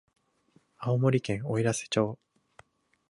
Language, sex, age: Japanese, male, 19-29